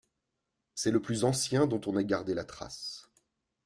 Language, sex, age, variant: French, male, 40-49, Français de métropole